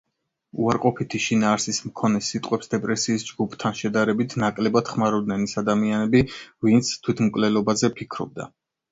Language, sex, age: Georgian, male, 30-39